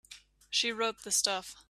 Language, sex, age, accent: English, female, 19-29, United States English